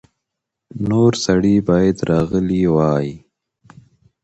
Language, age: Pashto, 30-39